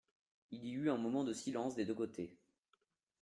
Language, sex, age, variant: French, male, under 19, Français de métropole